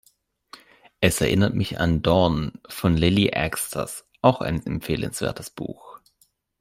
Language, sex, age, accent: German, male, 19-29, Deutschland Deutsch